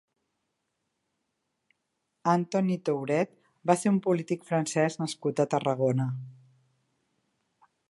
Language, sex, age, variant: Catalan, female, 50-59, Central